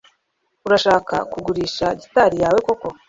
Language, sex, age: Kinyarwanda, female, 30-39